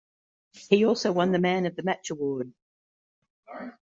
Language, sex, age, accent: English, female, 50-59, Australian English